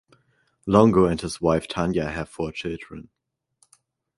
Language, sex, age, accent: English, male, under 19, German Accent